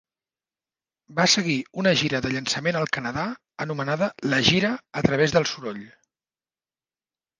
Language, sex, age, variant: Catalan, male, 40-49, Central